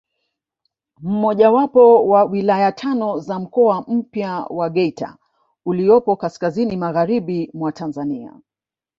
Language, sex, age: Swahili, female, 50-59